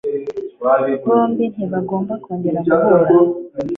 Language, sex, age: Kinyarwanda, female, 19-29